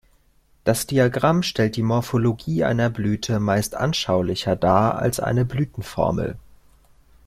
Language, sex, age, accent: German, male, 19-29, Deutschland Deutsch